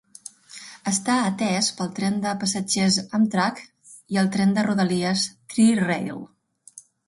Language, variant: Catalan, Central